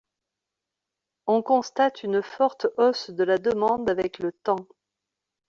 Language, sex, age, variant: French, female, 40-49, Français de métropole